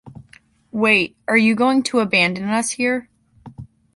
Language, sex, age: English, female, under 19